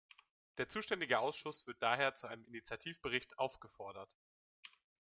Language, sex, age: German, male, 19-29